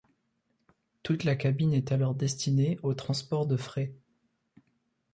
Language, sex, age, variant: French, male, 19-29, Français de métropole